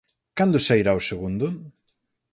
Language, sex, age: Galician, male, 30-39